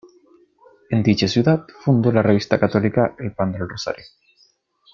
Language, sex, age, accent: Spanish, male, under 19, Chileno: Chile, Cuyo